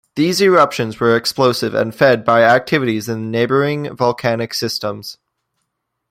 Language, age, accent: English, under 19, Canadian English